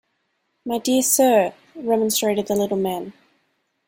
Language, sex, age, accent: English, female, 19-29, Australian English